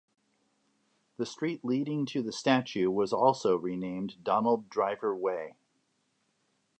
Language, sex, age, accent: English, male, 40-49, United States English